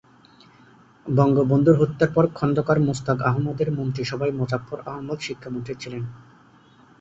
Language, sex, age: Bengali, male, 30-39